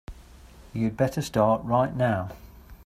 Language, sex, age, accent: English, male, 40-49, England English